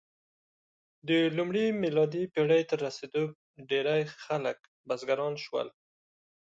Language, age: Pashto, 30-39